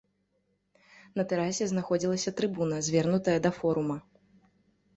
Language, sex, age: Belarusian, female, 19-29